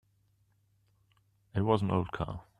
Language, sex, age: English, male, 19-29